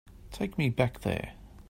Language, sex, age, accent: English, male, 50-59, Australian English